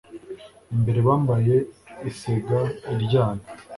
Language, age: Kinyarwanda, 19-29